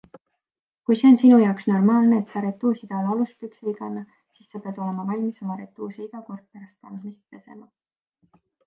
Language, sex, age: Estonian, female, 19-29